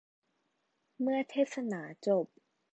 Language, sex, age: Thai, female, 19-29